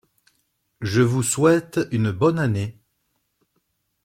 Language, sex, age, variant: French, male, 50-59, Français de métropole